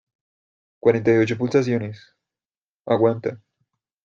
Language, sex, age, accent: Spanish, male, under 19, Andino-Pacífico: Colombia, Perú, Ecuador, oeste de Bolivia y Venezuela andina